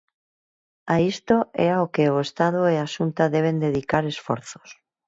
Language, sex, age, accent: Galician, female, 40-49, Normativo (estándar)